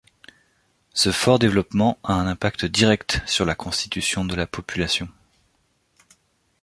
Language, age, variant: French, 30-39, Français de métropole